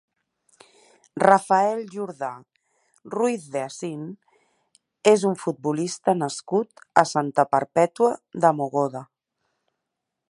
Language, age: Catalan, 30-39